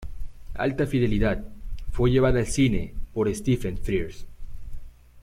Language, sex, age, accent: Spanish, male, 19-29, México